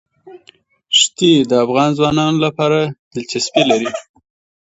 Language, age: Pashto, 30-39